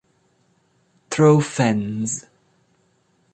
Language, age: English, 30-39